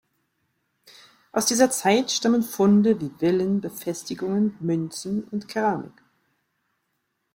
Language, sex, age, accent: German, female, 40-49, Deutschland Deutsch